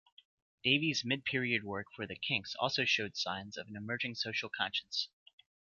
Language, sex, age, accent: English, male, 30-39, United States English